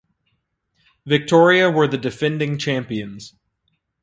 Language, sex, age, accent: English, male, 19-29, United States English